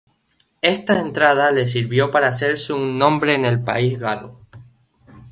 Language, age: Spanish, 19-29